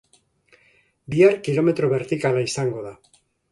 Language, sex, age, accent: Basque, male, 50-59, Mendebalekoa (Araba, Bizkaia, Gipuzkoako mendebaleko herri batzuk)